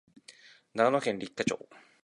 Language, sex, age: Japanese, male, 19-29